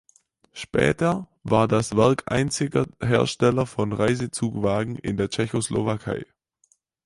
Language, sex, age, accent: German, male, under 19, Deutschland Deutsch